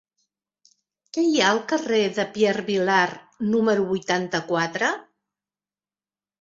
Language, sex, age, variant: Catalan, female, 60-69, Central